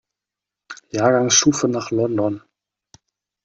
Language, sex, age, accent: German, male, 40-49, Deutschland Deutsch